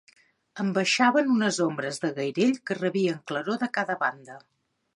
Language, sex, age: Catalan, female, 40-49